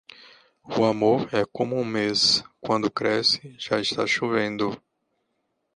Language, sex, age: Portuguese, male, 30-39